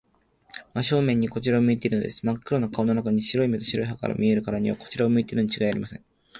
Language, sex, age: Japanese, male, 19-29